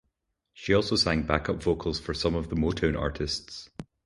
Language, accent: English, Scottish English